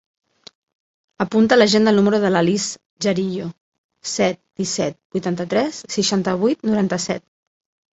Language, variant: Catalan, Central